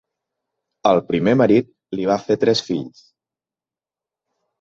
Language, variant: Catalan, Central